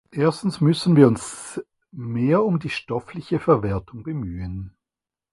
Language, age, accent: German, 50-59, Schweizerdeutsch